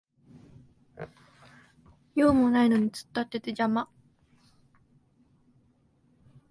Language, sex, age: Japanese, female, 19-29